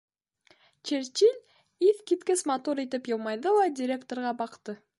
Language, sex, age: Bashkir, female, under 19